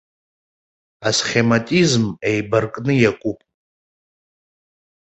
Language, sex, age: Abkhazian, male, 30-39